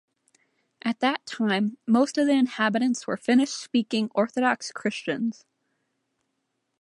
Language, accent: English, United States English